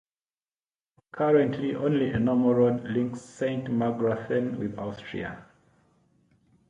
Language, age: English, 30-39